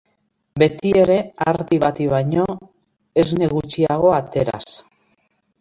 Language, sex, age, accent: Basque, female, 60-69, Mendebalekoa (Araba, Bizkaia, Gipuzkoako mendebaleko herri batzuk)